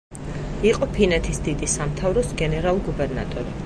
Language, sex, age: Georgian, female, 40-49